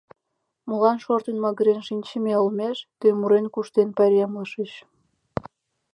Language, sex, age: Mari, female, under 19